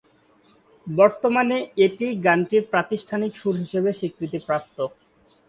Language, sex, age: Bengali, male, 19-29